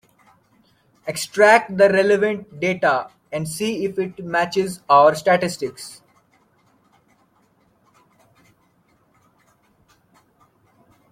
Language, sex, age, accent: English, male, 19-29, India and South Asia (India, Pakistan, Sri Lanka)